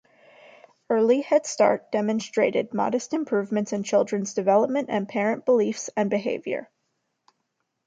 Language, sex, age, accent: English, female, 19-29, United States English